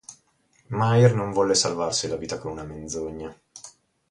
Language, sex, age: Italian, male, 30-39